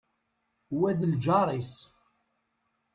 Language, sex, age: Kabyle, male, 60-69